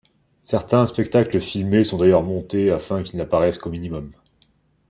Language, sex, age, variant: French, male, 19-29, Français de métropole